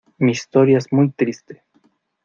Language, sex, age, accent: Spanish, male, 19-29, Chileno: Chile, Cuyo